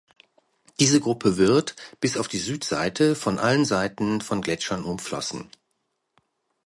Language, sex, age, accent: German, male, 60-69, Deutschland Deutsch